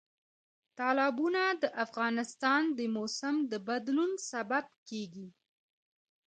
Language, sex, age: Pashto, female, 30-39